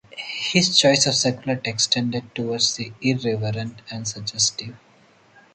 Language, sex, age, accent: English, male, 30-39, India and South Asia (India, Pakistan, Sri Lanka); Singaporean English